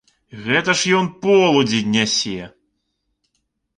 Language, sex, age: Belarusian, male, 30-39